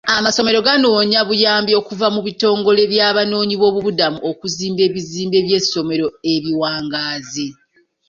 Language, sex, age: Ganda, female, 30-39